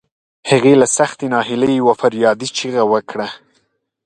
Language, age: Pashto, 19-29